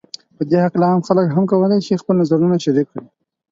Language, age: Pashto, under 19